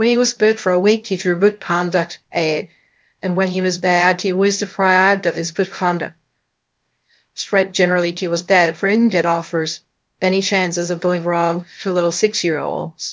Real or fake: fake